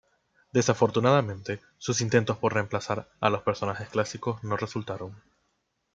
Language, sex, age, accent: Spanish, male, 19-29, Caribe: Cuba, Venezuela, Puerto Rico, República Dominicana, Panamá, Colombia caribeña, México caribeño, Costa del golfo de México